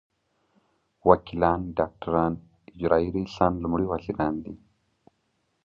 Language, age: Pashto, 19-29